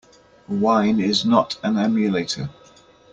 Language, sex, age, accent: English, male, 30-39, England English